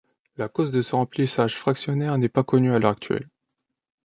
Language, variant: French, Français de métropole